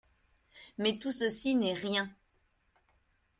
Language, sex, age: French, female, 40-49